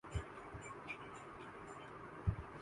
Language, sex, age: Urdu, male, 19-29